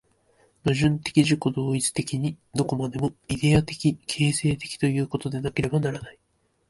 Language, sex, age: Japanese, male, under 19